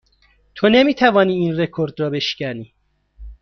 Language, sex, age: Persian, male, 30-39